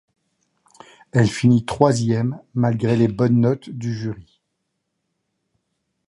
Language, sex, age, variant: French, male, 50-59, Français de métropole